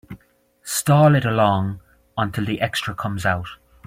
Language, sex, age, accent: English, male, 30-39, Irish English